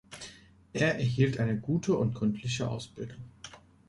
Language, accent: German, Deutschland Deutsch